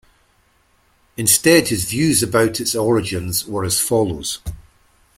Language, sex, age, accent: English, male, 50-59, Scottish English